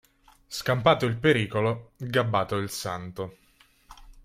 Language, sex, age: Italian, male, 19-29